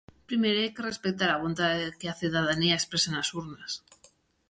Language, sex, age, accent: Galician, female, 30-39, Oriental (común en zona oriental)